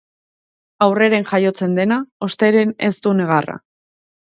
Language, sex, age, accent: Basque, female, 19-29, Erdialdekoa edo Nafarra (Gipuzkoa, Nafarroa)